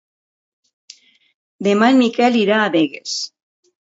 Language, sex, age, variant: Catalan, female, 50-59, Valencià meridional